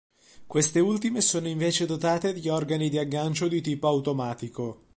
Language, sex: Italian, male